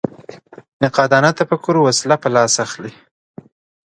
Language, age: Pashto, 19-29